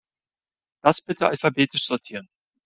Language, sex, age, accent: German, male, 30-39, Deutschland Deutsch